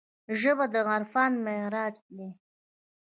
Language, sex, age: Pashto, female, 19-29